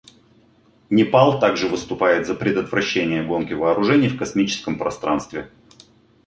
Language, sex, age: Russian, male, 40-49